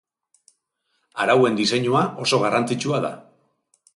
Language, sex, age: Basque, male, 40-49